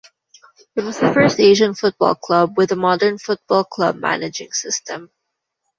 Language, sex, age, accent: English, female, 19-29, Filipino